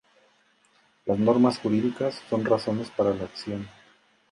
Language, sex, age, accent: Spanish, male, 40-49, México